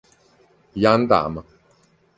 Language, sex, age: Italian, male, 30-39